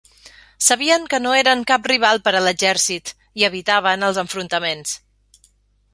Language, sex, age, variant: Catalan, female, 40-49, Central